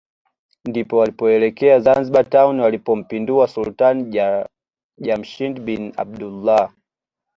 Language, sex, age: Swahili, male, 19-29